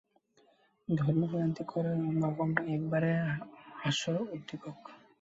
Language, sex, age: Bengali, male, under 19